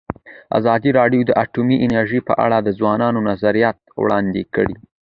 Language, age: Pashto, under 19